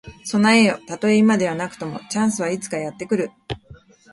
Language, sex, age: Japanese, female, 40-49